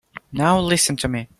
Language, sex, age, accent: English, male, under 19, United States English